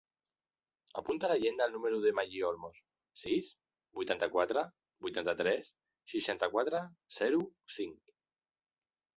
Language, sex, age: Catalan, male, 40-49